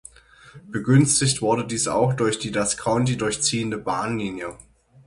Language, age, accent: German, 30-39, Deutschland Deutsch